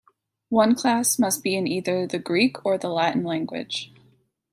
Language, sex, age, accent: English, female, 30-39, United States English